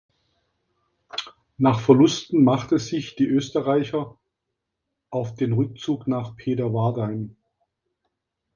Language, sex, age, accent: German, male, 50-59, Deutschland Deutsch; Süddeutsch